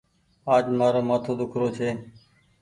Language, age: Goaria, 19-29